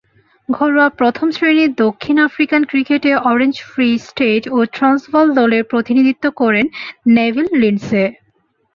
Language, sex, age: Bengali, female, 19-29